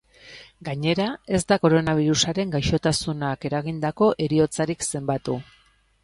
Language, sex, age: Basque, female, 40-49